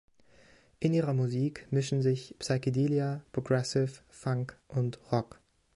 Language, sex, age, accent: German, male, 19-29, Deutschland Deutsch